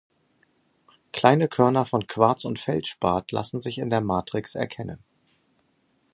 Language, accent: German, Norddeutsch